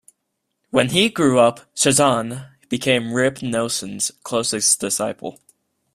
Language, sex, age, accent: English, male, under 19, United States English